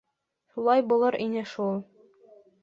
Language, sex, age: Bashkir, female, under 19